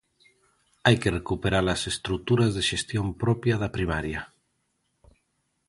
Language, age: Galician, 50-59